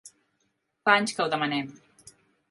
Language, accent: Catalan, Barcelona